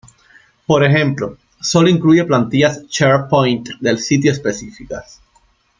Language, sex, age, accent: Spanish, male, 19-29, Caribe: Cuba, Venezuela, Puerto Rico, República Dominicana, Panamá, Colombia caribeña, México caribeño, Costa del golfo de México